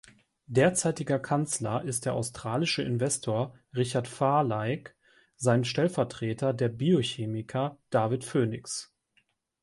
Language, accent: German, Deutschland Deutsch